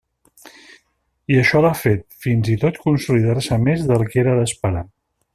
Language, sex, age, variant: Catalan, male, 50-59, Nord-Occidental